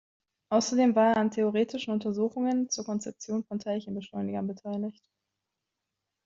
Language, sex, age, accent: German, female, 19-29, Deutschland Deutsch